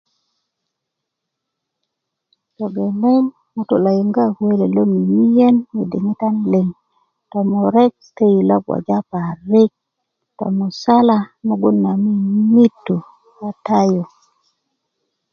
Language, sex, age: Kuku, female, 40-49